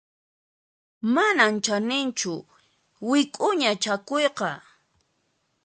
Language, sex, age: Puno Quechua, female, 30-39